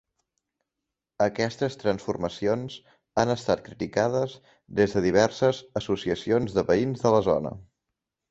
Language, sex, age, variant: Catalan, male, 19-29, Central